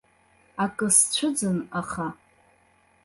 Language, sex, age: Abkhazian, female, 30-39